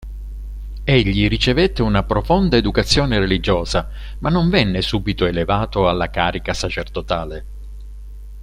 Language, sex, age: Italian, male, 60-69